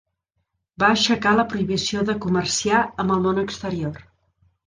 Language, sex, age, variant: Catalan, female, 40-49, Central